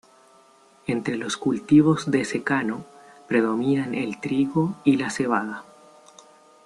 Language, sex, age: Spanish, male, 19-29